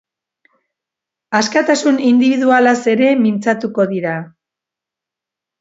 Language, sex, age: Basque, female, 60-69